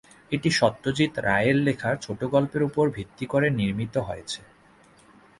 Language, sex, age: Bengali, male, 19-29